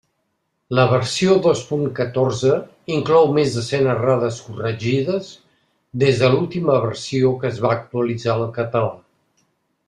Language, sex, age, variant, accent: Catalan, male, 60-69, Central, central